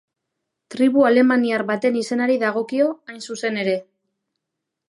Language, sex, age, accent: Basque, female, 19-29, Mendebalekoa (Araba, Bizkaia, Gipuzkoako mendebaleko herri batzuk)